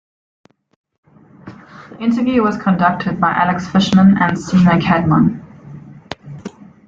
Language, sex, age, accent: English, female, 30-39, Southern African (South Africa, Zimbabwe, Namibia)